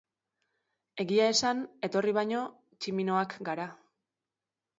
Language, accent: Basque, Erdialdekoa edo Nafarra (Gipuzkoa, Nafarroa)